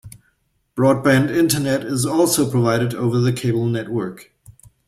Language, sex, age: English, male, 40-49